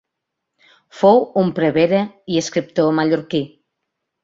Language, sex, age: Catalan, female, 40-49